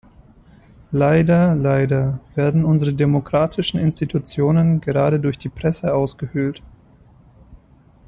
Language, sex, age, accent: German, female, 19-29, Deutschland Deutsch